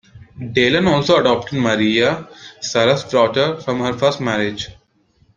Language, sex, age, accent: English, female, 19-29, India and South Asia (India, Pakistan, Sri Lanka)